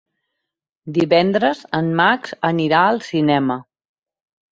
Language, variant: Catalan, Central